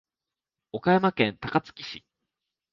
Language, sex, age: Japanese, male, 19-29